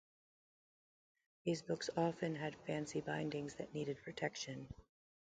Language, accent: English, United States English